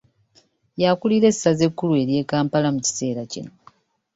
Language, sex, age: Ganda, female, 19-29